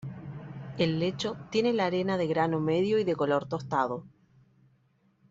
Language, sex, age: Spanish, female, 30-39